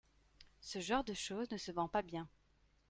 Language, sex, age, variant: French, female, 30-39, Français de métropole